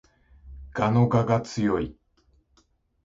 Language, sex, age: Japanese, male, 50-59